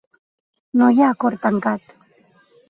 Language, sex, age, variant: Catalan, female, 19-29, Central